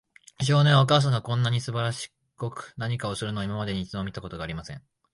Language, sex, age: Japanese, male, 19-29